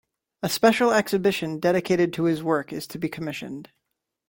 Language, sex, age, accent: English, male, 19-29, United States English